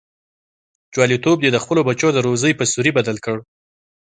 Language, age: Pashto, 19-29